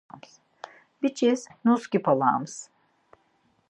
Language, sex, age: Laz, female, 50-59